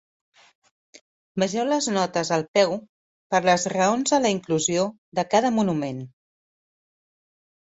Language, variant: Catalan, Central